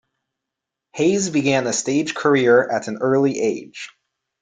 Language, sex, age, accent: English, male, 19-29, United States English